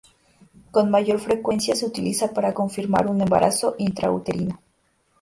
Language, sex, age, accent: Spanish, female, 19-29, México